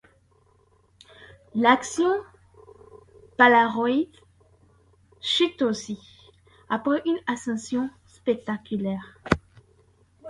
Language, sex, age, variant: French, female, 19-29, Français de métropole